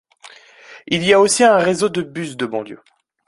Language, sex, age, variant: French, male, 19-29, Français de métropole